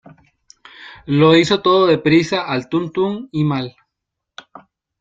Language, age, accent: Spanish, 19-29, América central